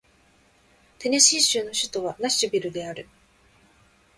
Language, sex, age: Japanese, female, 19-29